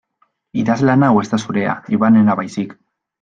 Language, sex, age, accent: Basque, male, 19-29, Mendebalekoa (Araba, Bizkaia, Gipuzkoako mendebaleko herri batzuk)